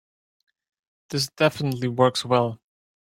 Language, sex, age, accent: English, male, 19-29, United States English